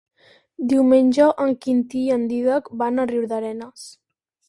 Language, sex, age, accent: Catalan, female, under 19, Girona